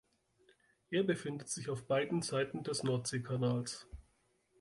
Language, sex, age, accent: German, male, 30-39, Deutschland Deutsch